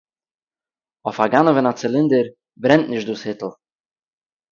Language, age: Yiddish, 30-39